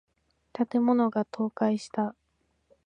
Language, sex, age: Japanese, female, 19-29